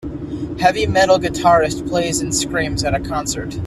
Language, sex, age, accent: English, male, 19-29, United States English